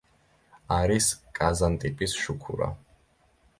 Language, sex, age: Georgian, male, 19-29